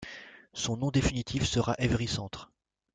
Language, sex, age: French, male, 40-49